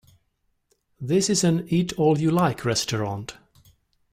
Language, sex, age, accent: English, male, 40-49, England English